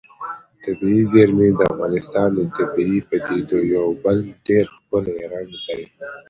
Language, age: Pashto, 19-29